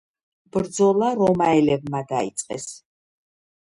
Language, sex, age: Georgian, female, 50-59